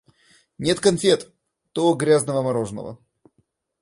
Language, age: Russian, 19-29